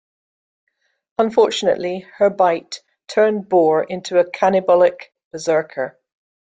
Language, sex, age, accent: English, female, 50-59, Scottish English